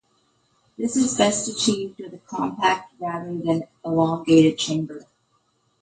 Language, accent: English, United States English